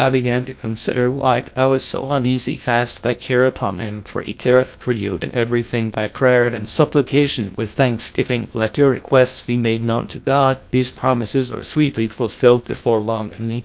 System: TTS, GlowTTS